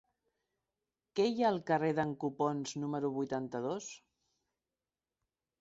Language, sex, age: Catalan, female, 50-59